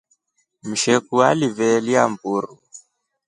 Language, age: Rombo, 19-29